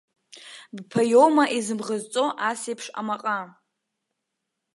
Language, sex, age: Abkhazian, female, 19-29